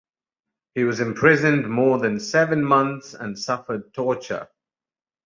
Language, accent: English, India and South Asia (India, Pakistan, Sri Lanka)